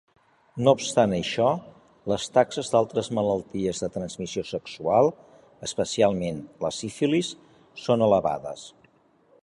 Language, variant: Catalan, Central